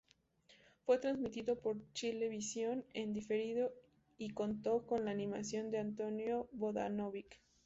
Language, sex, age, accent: Spanish, female, 19-29, México